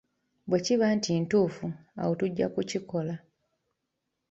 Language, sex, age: Ganda, female, 19-29